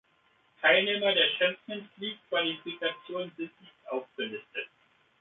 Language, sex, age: German, male, 50-59